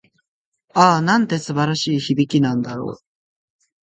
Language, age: Japanese, 19-29